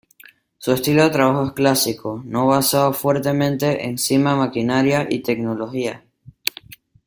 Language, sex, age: Spanish, male, under 19